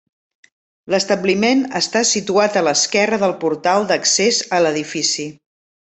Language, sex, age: Catalan, female, 50-59